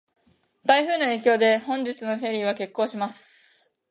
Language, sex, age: Japanese, female, 19-29